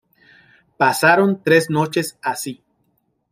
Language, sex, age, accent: Spanish, male, 40-49, Caribe: Cuba, Venezuela, Puerto Rico, República Dominicana, Panamá, Colombia caribeña, México caribeño, Costa del golfo de México